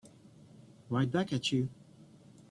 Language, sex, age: English, male, 30-39